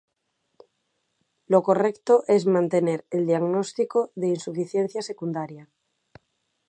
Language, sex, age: Spanish, female, 30-39